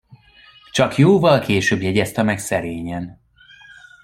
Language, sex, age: Hungarian, male, 30-39